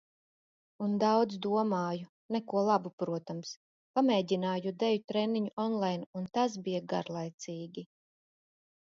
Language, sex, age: Latvian, female, 40-49